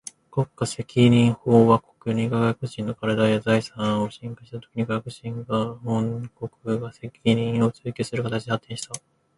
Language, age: Japanese, 19-29